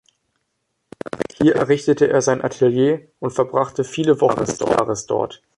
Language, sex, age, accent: German, male, under 19, Deutschland Deutsch